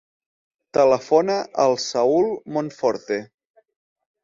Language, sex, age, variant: Catalan, male, 40-49, Central